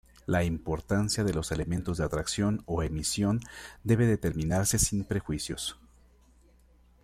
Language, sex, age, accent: Spanish, male, 50-59, México